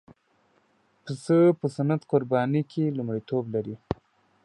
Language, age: Pashto, 19-29